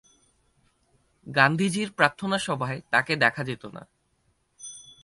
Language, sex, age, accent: Bengali, male, 19-29, Bengali